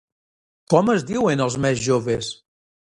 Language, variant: Catalan, Central